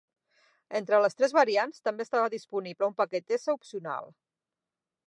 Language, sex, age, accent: Catalan, female, 40-49, central; nord-occidental